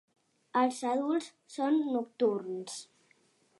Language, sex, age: Catalan, female, 40-49